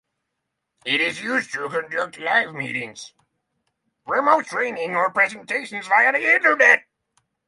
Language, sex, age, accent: English, male, 30-39, United States English